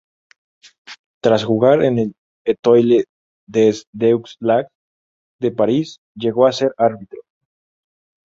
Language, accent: Spanish, México